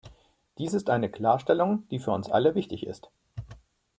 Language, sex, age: German, male, 50-59